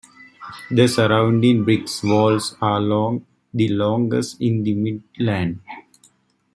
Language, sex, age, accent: English, male, 19-29, United States English